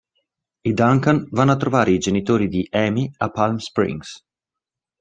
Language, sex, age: Italian, male, 30-39